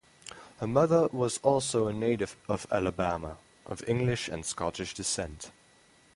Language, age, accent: English, 19-29, United States English; England English